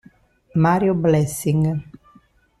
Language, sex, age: Italian, female, 50-59